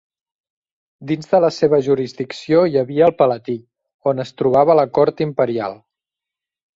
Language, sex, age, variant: Catalan, male, 30-39, Central